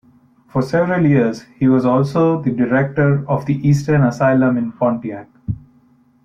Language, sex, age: English, male, 19-29